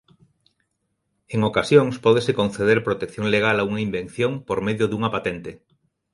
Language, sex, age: Galician, male, 40-49